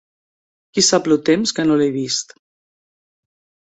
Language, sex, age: Catalan, female, 60-69